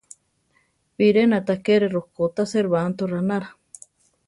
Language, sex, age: Central Tarahumara, female, 30-39